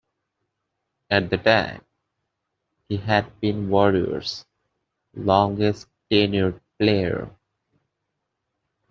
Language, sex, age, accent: English, male, 19-29, United States English